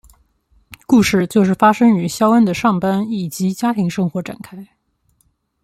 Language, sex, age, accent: Chinese, female, 19-29, 出生地：江西省